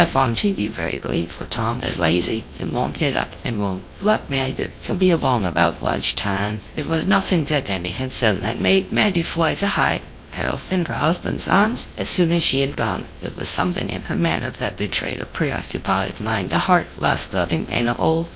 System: TTS, GlowTTS